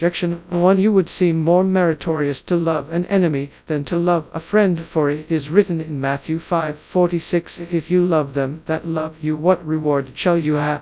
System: TTS, FastPitch